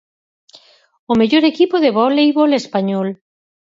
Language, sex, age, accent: Galician, female, 50-59, Central (gheada)